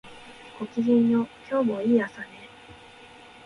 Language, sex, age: Japanese, female, 19-29